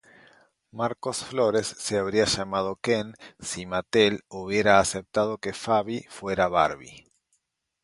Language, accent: Spanish, Rioplatense: Argentina, Uruguay, este de Bolivia, Paraguay